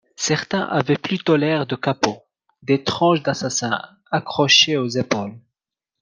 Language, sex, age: French, male, 19-29